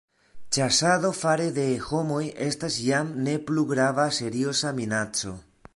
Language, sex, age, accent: Esperanto, male, 40-49, Internacia